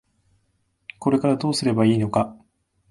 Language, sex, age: Japanese, male, 19-29